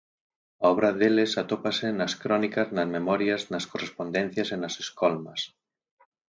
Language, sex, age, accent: Galician, male, 40-49, Central (gheada); Normativo (estándar)